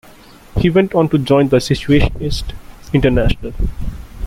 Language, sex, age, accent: English, male, 19-29, India and South Asia (India, Pakistan, Sri Lanka)